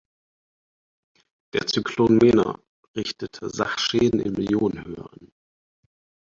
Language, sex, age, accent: German, male, 30-39, Deutschland Deutsch